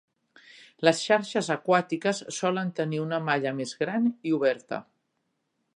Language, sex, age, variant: Catalan, female, 50-59, Central